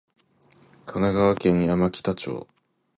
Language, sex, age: Japanese, male, 19-29